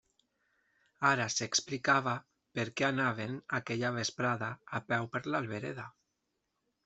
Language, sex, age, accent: Catalan, male, 30-39, valencià